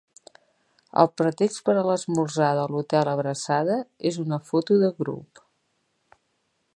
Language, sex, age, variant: Catalan, female, 50-59, Central